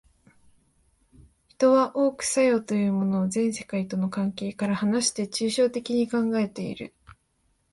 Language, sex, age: Japanese, female, 19-29